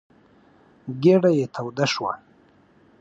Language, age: Pashto, 30-39